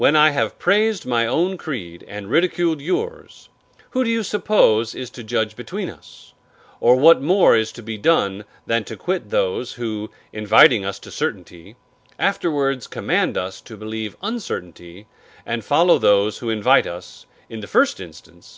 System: none